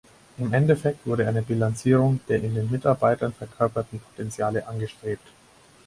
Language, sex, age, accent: German, male, 19-29, Deutschland Deutsch